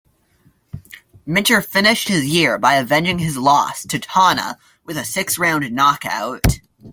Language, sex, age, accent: English, male, under 19, Canadian English